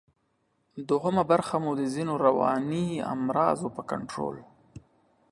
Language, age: Pashto, 30-39